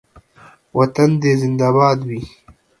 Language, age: Pashto, 19-29